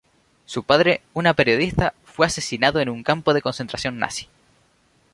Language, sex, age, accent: Spanish, male, 19-29, España: Islas Canarias